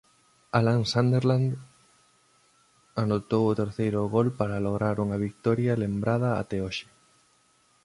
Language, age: Galician, 30-39